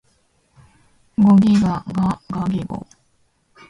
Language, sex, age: Japanese, female, 19-29